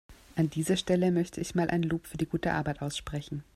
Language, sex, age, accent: German, female, 30-39, Österreichisches Deutsch